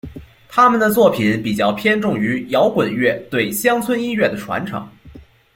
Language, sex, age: Chinese, male, under 19